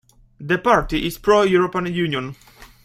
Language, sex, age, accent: English, male, 19-29, United States English